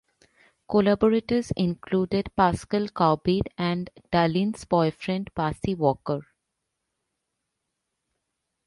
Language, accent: English, India and South Asia (India, Pakistan, Sri Lanka)